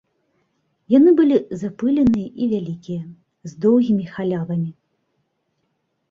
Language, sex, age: Belarusian, female, 40-49